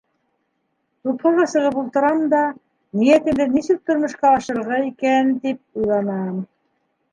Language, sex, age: Bashkir, female, 60-69